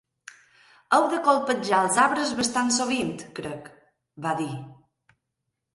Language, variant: Catalan, Balear